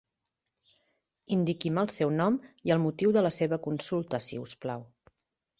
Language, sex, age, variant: Catalan, female, 40-49, Central